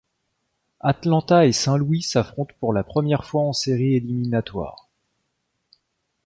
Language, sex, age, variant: French, male, 30-39, Français de métropole